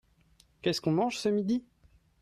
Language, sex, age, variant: French, male, 30-39, Français de métropole